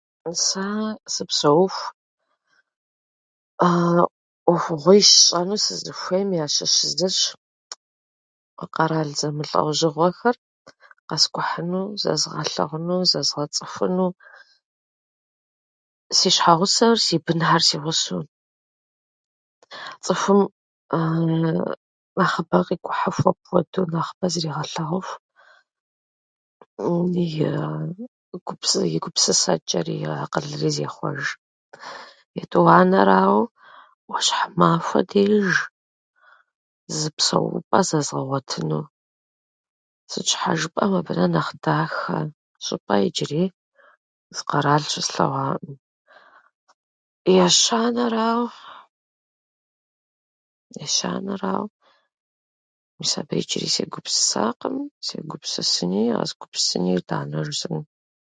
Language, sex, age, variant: Kabardian, female, 30-39, Адыгэбзэ (Къэбэрдей, Кирил, псоми зэдай)